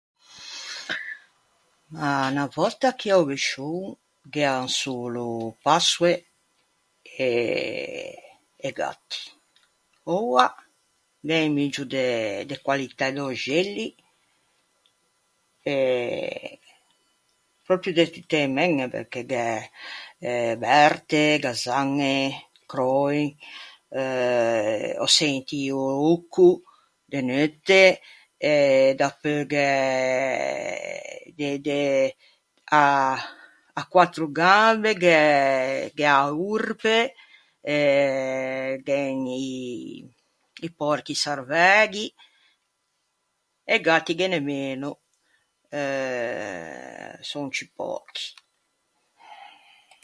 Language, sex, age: Ligurian, female, 60-69